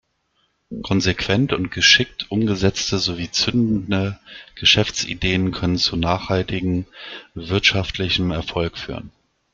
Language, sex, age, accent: German, male, 40-49, Deutschland Deutsch